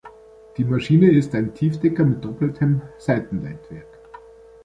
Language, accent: German, Deutschland Deutsch